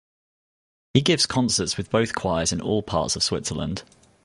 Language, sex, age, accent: English, male, 30-39, England English